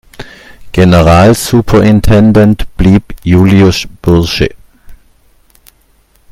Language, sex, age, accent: German, male, 60-69, Deutschland Deutsch